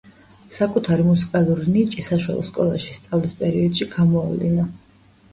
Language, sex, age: Georgian, female, 19-29